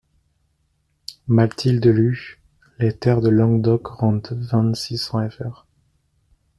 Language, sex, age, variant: French, male, 30-39, Français de métropole